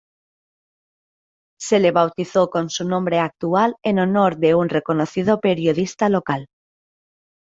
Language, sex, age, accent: Spanish, female, 30-39, España: Centro-Sur peninsular (Madrid, Toledo, Castilla-La Mancha)